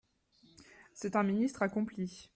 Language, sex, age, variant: French, female, 19-29, Français de métropole